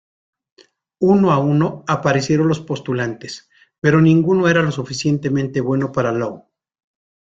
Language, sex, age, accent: Spanish, male, 50-59, México